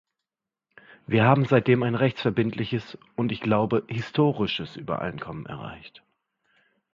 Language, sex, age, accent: German, male, 30-39, Deutschland Deutsch